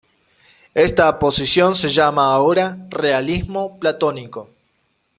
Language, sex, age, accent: Spanish, female, 19-29, Rioplatense: Argentina, Uruguay, este de Bolivia, Paraguay